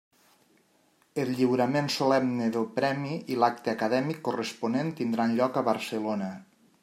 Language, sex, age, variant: Catalan, male, 40-49, Nord-Occidental